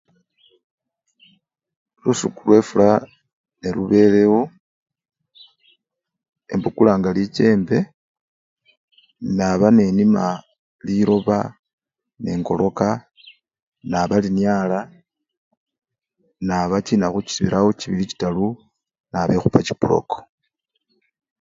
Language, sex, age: Luyia, male, 40-49